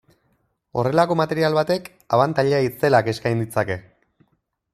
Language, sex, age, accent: Basque, male, 30-39, Erdialdekoa edo Nafarra (Gipuzkoa, Nafarroa)